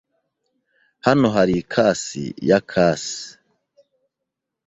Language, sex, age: Kinyarwanda, male, 19-29